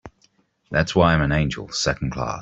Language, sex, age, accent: English, male, 30-39, England English